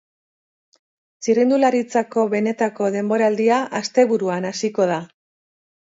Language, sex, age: Basque, female, 50-59